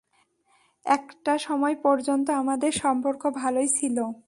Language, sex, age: Bengali, female, 19-29